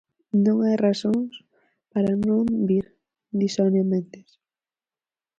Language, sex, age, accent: Galician, female, under 19, Atlántico (seseo e gheada)